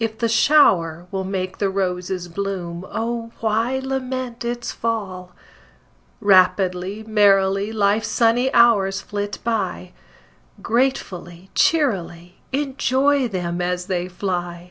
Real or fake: real